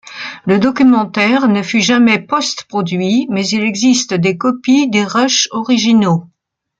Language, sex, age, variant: French, female, 70-79, Français de métropole